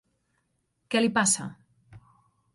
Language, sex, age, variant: Catalan, female, 40-49, Central